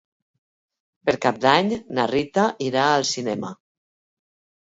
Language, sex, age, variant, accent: Catalan, female, 50-59, Valencià meridional, valencià